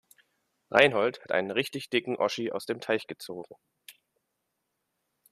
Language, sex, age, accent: German, male, 19-29, Deutschland Deutsch